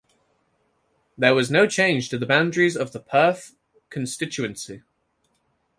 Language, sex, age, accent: English, male, 19-29, England English